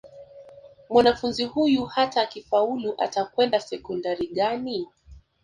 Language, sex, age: Swahili, female, 19-29